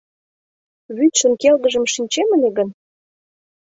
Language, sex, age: Mari, female, 19-29